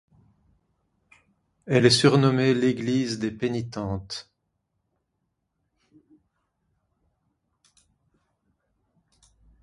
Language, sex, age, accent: French, male, 50-59, Français de Belgique; Français de Suisse